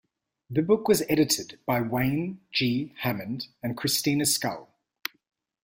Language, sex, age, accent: English, male, 30-39, Australian English